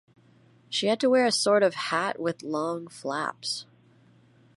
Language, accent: English, Canadian English